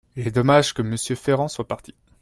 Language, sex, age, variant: French, male, 19-29, Français de métropole